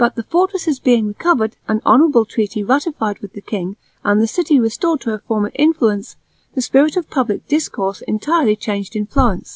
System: none